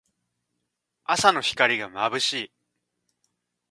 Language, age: Japanese, 30-39